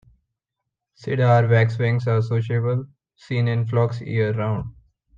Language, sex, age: English, male, 19-29